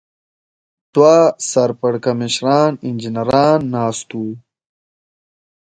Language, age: Pashto, 19-29